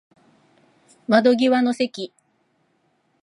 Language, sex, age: Japanese, female, 50-59